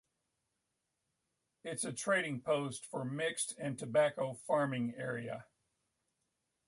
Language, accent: English, United States English